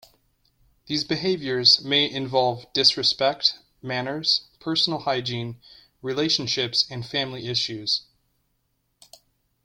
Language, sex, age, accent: English, male, 19-29, United States English